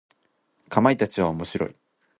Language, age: Japanese, under 19